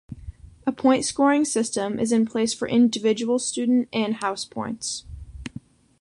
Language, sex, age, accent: English, female, under 19, United States English